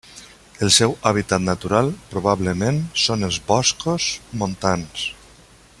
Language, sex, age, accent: Catalan, male, 50-59, valencià